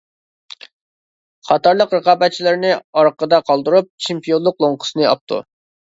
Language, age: Uyghur, 19-29